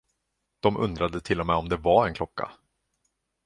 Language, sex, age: Swedish, male, 30-39